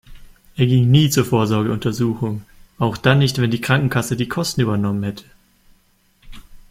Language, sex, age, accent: German, male, 19-29, Deutschland Deutsch